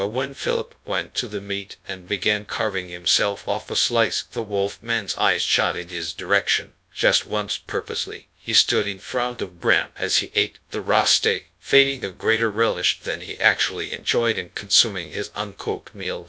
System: TTS, GradTTS